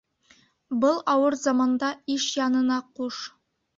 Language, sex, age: Bashkir, female, 19-29